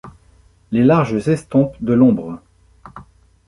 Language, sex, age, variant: French, male, 50-59, Français de métropole